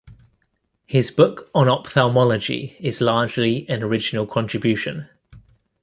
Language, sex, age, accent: English, male, 30-39, England English